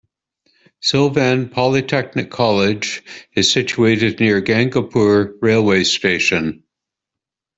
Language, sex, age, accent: English, male, 70-79, Canadian English